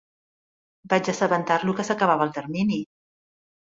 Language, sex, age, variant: Catalan, female, 40-49, Central